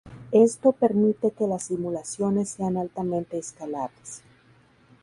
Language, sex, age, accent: Spanish, female, 30-39, México